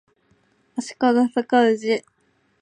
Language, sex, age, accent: Japanese, female, 19-29, 東京